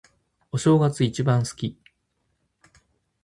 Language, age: Japanese, 40-49